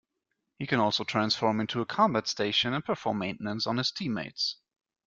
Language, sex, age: English, male, 30-39